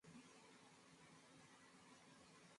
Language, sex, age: Swahili, female, 19-29